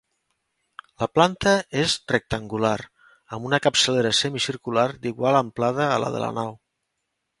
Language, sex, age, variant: Catalan, male, 30-39, Nord-Occidental